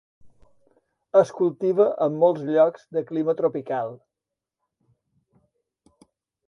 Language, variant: Catalan, Balear